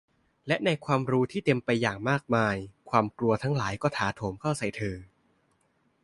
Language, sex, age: Thai, male, 19-29